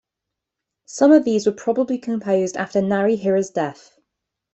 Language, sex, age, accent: English, female, 30-39, England English